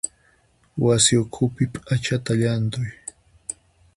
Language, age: Puno Quechua, 19-29